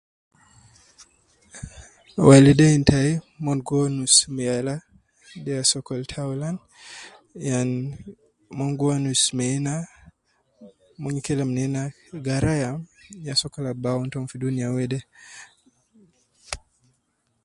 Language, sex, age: Nubi, male, 19-29